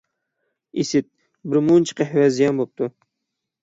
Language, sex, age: Uyghur, male, 19-29